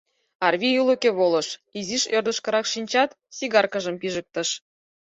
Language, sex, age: Mari, female, 19-29